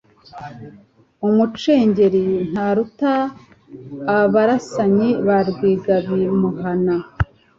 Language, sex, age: Kinyarwanda, female, 40-49